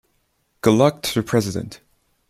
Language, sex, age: English, male, under 19